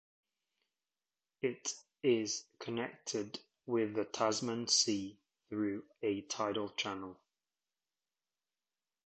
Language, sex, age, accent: English, male, 30-39, England English